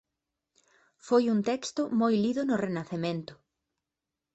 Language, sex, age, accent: Galician, female, 19-29, Oriental (común en zona oriental); Normativo (estándar)